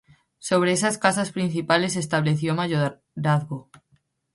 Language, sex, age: Spanish, female, 19-29